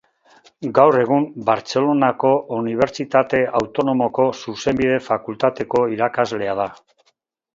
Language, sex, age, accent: Basque, male, 60-69, Mendebalekoa (Araba, Bizkaia, Gipuzkoako mendebaleko herri batzuk)